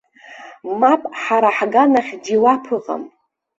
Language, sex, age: Abkhazian, female, 40-49